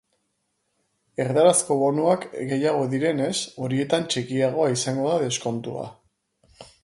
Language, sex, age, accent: Basque, male, 30-39, Mendebalekoa (Araba, Bizkaia, Gipuzkoako mendebaleko herri batzuk)